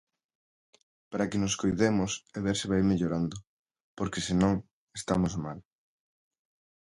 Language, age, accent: Galician, 30-39, Normativo (estándar)